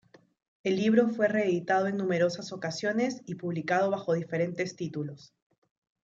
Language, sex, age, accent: Spanish, female, 19-29, Andino-Pacífico: Colombia, Perú, Ecuador, oeste de Bolivia y Venezuela andina